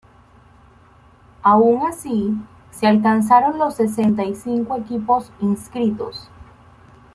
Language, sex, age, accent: Spanish, female, 19-29, Caribe: Cuba, Venezuela, Puerto Rico, República Dominicana, Panamá, Colombia caribeña, México caribeño, Costa del golfo de México